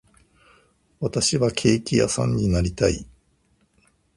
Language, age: Japanese, 50-59